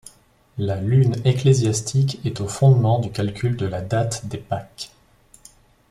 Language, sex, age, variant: French, male, 19-29, Français de métropole